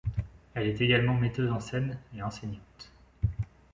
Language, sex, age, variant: French, male, 19-29, Français de métropole